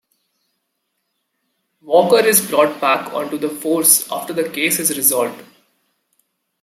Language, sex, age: English, male, 19-29